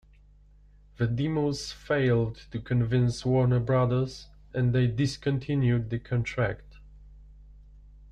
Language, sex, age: English, male, 19-29